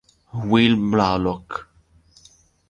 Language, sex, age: Italian, male, 19-29